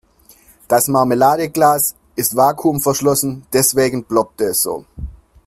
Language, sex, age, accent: German, male, 30-39, Deutschland Deutsch